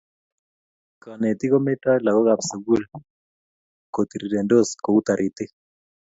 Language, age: Kalenjin, 19-29